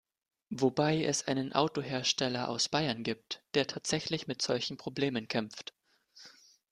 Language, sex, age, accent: German, male, 19-29, Deutschland Deutsch